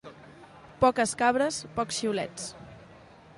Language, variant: Catalan, Central